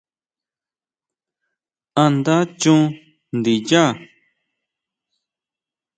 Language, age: Huautla Mazatec, 19-29